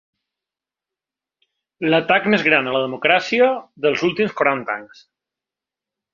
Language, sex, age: Catalan, male, 40-49